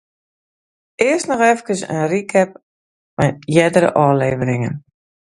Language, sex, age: Western Frisian, female, 50-59